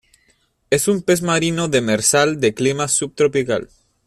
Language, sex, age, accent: Spanish, male, 19-29, Caribe: Cuba, Venezuela, Puerto Rico, República Dominicana, Panamá, Colombia caribeña, México caribeño, Costa del golfo de México